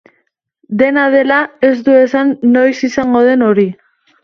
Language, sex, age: Basque, female, 19-29